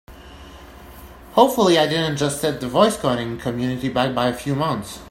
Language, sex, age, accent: English, male, 19-29, Canadian English